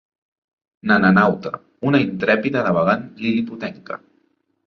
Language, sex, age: Catalan, male, 19-29